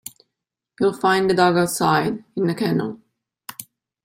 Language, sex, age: English, female, 30-39